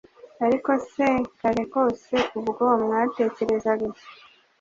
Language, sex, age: Kinyarwanda, female, 30-39